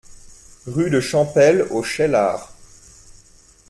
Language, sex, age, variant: French, male, 19-29, Français de métropole